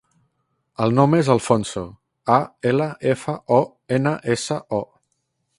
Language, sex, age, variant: Catalan, male, 30-39, Central